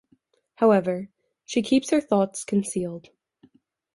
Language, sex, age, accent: English, female, under 19, United States English